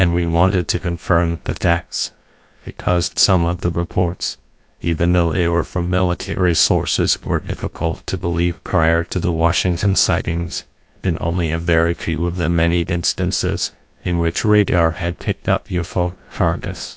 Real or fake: fake